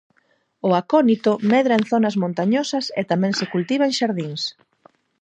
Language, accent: Galician, Normativo (estándar)